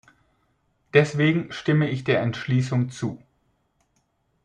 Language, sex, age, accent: German, male, 40-49, Deutschland Deutsch